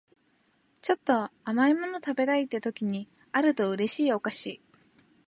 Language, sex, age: Japanese, female, 19-29